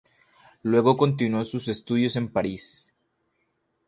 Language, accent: Spanish, Andino-Pacífico: Colombia, Perú, Ecuador, oeste de Bolivia y Venezuela andina